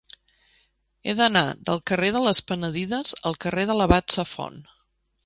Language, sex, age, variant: Catalan, female, 40-49, Central